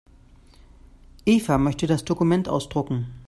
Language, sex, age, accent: German, male, 30-39, Deutschland Deutsch